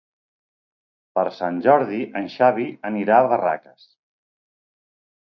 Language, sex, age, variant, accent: Catalan, male, 40-49, Central, central